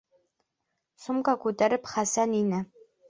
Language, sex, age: Bashkir, female, under 19